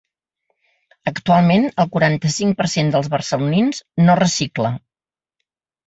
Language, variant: Catalan, Central